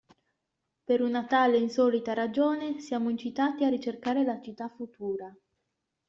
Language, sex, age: Italian, female, 19-29